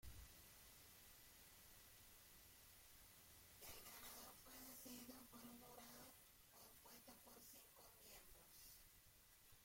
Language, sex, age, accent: Spanish, female, 30-39, Caribe: Cuba, Venezuela, Puerto Rico, República Dominicana, Panamá, Colombia caribeña, México caribeño, Costa del golfo de México